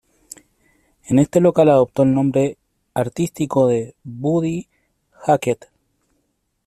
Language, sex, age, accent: Spanish, male, 30-39, Chileno: Chile, Cuyo